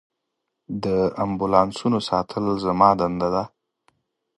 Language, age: Pashto, 19-29